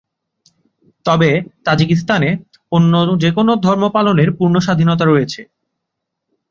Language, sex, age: Bengali, male, 19-29